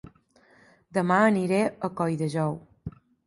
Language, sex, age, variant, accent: Catalan, female, 19-29, Balear, mallorquí